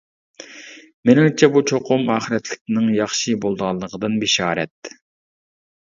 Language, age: Uyghur, 40-49